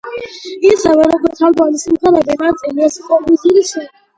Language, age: Georgian, 30-39